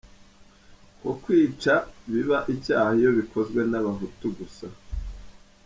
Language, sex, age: Kinyarwanda, male, 30-39